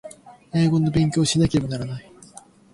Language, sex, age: Japanese, male, 19-29